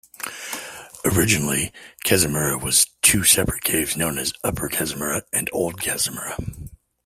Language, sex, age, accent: English, male, 40-49, United States English